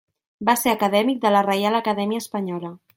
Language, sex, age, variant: Catalan, female, 19-29, Central